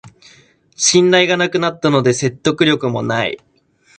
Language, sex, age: Japanese, male, 19-29